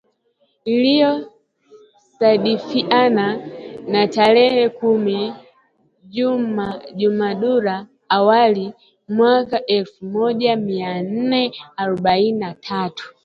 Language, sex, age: Swahili, female, 19-29